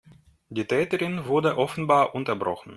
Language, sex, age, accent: German, male, 40-49, Russisch Deutsch